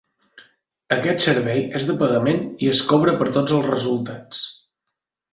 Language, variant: Catalan, Septentrional